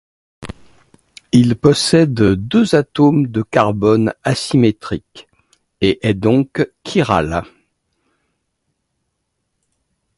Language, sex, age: French, male, 60-69